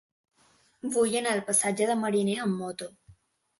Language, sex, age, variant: Catalan, female, under 19, Balear